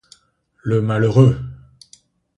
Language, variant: French, Français d'Europe